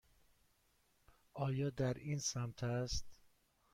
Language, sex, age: Persian, male, 30-39